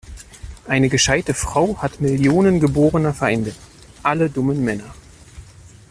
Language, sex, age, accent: German, male, 30-39, Deutschland Deutsch